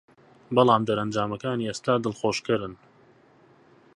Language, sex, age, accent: Central Kurdish, male, 19-29, سۆرانی